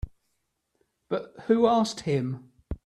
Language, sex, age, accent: English, male, 60-69, England English